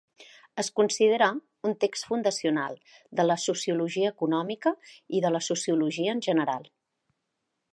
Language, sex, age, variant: Catalan, female, 40-49, Central